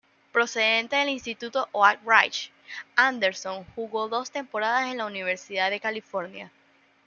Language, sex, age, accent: Spanish, female, 19-29, Caribe: Cuba, Venezuela, Puerto Rico, República Dominicana, Panamá, Colombia caribeña, México caribeño, Costa del golfo de México